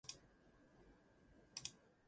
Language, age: English, 19-29